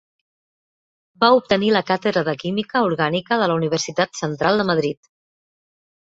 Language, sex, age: Catalan, female, 40-49